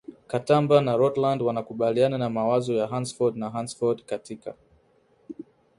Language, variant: Swahili, Kiswahili Sanifu (EA)